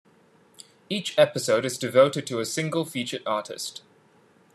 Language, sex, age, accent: English, male, 30-39, Hong Kong English